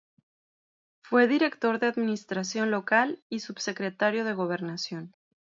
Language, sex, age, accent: Spanish, female, 30-39, México